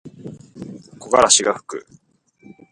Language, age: Japanese, 19-29